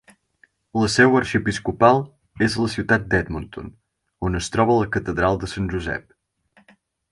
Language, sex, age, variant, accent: Catalan, male, 19-29, Central, central